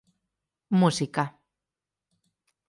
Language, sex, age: Galician, female, 30-39